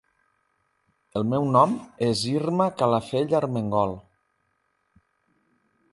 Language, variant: Catalan, Septentrional